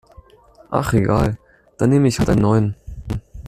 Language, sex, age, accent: German, male, 19-29, Deutschland Deutsch